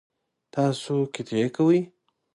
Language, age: Pashto, 19-29